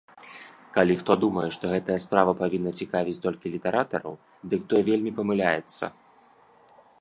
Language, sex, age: Belarusian, male, 19-29